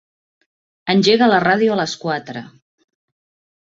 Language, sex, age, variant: Catalan, female, 50-59, Central